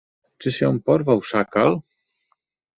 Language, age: Polish, 30-39